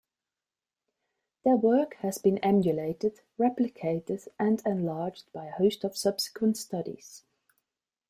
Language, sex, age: English, female, 40-49